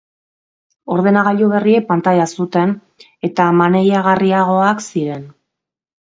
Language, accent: Basque, Mendebalekoa (Araba, Bizkaia, Gipuzkoako mendebaleko herri batzuk)